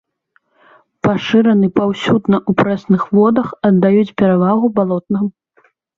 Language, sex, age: Belarusian, female, 19-29